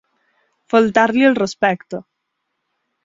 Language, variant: Catalan, Balear